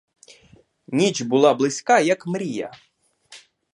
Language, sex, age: Ukrainian, male, 30-39